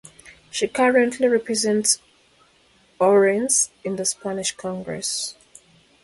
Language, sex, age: English, female, 30-39